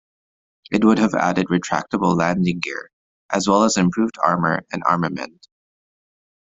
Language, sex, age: English, male, 19-29